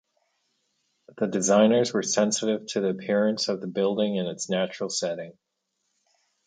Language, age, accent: English, 30-39, United States English